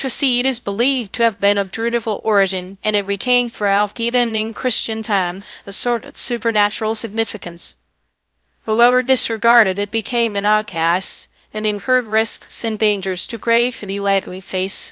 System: TTS, VITS